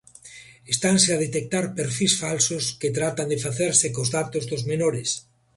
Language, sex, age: Galician, male, 50-59